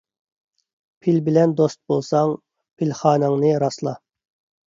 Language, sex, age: Uyghur, male, 30-39